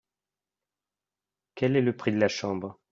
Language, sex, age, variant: French, male, 19-29, Français de métropole